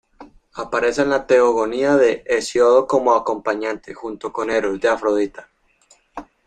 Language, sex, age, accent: Spanish, male, under 19, Andino-Pacífico: Colombia, Perú, Ecuador, oeste de Bolivia y Venezuela andina